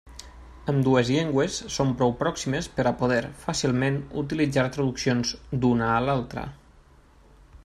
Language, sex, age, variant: Catalan, male, 19-29, Nord-Occidental